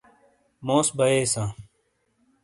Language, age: Shina, 30-39